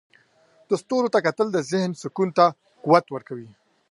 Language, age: Pashto, 19-29